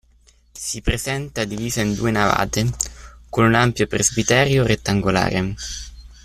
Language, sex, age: Italian, male, 19-29